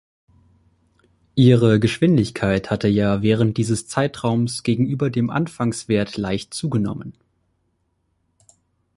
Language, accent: German, Deutschland Deutsch